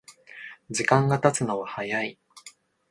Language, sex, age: Japanese, male, 19-29